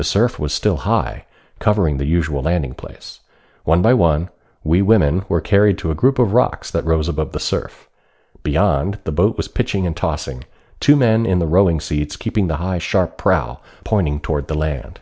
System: none